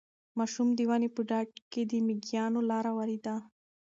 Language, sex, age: Pashto, female, 19-29